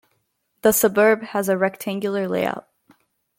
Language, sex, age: English, female, under 19